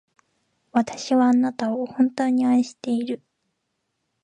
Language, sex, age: Japanese, female, 19-29